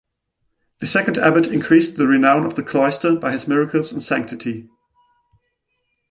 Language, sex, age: English, male, 19-29